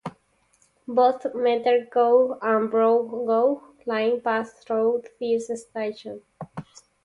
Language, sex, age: English, male, 19-29